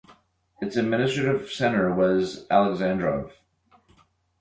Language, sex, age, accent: English, male, 40-49, Canadian English